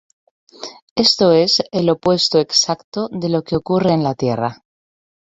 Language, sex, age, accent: Spanish, female, 30-39, España: Centro-Sur peninsular (Madrid, Toledo, Castilla-La Mancha)